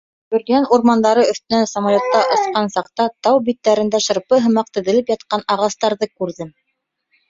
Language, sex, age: Bashkir, female, 30-39